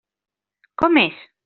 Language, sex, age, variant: Catalan, female, 19-29, Central